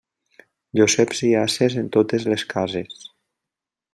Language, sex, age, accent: Catalan, male, 19-29, valencià